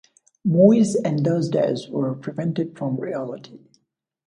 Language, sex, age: English, male, 19-29